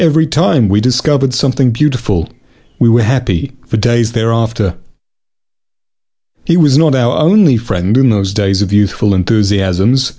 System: none